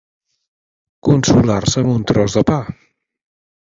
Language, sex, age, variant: Catalan, male, 60-69, Central